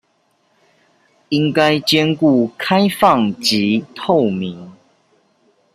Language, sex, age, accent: Chinese, male, 40-49, 出生地：臺北市